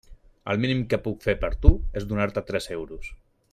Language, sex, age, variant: Catalan, male, 40-49, Central